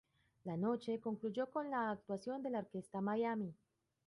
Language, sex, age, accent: Spanish, female, 30-39, Andino-Pacífico: Colombia, Perú, Ecuador, oeste de Bolivia y Venezuela andina